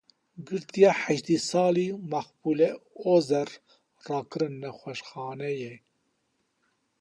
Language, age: Kurdish, 50-59